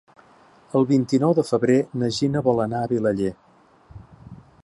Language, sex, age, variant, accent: Catalan, male, 60-69, Central, central